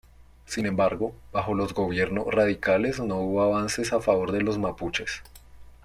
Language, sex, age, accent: Spanish, male, 19-29, Andino-Pacífico: Colombia, Perú, Ecuador, oeste de Bolivia y Venezuela andina